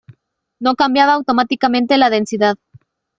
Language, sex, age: Spanish, female, under 19